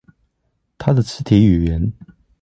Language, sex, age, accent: Chinese, male, 19-29, 出生地：彰化縣